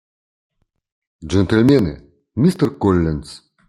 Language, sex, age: Russian, male, 50-59